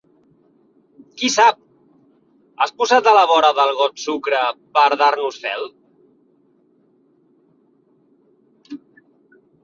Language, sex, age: Catalan, male, 40-49